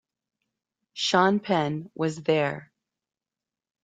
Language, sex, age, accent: English, female, 50-59, United States English